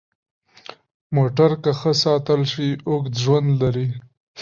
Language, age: Pashto, 19-29